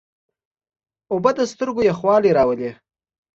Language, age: Pashto, 19-29